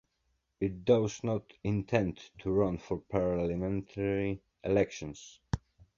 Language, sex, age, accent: English, male, 30-39, England English